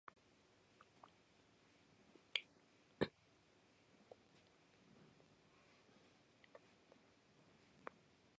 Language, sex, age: Japanese, female, 19-29